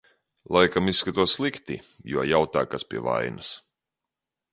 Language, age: Latvian, 30-39